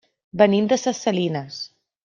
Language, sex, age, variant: Catalan, female, 19-29, Central